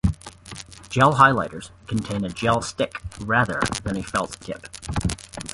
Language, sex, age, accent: English, male, 50-59, United States English